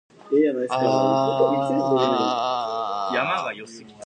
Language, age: English, 19-29